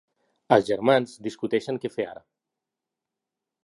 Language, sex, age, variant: Catalan, male, 40-49, Central